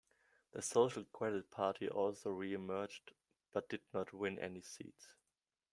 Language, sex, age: English, male, 19-29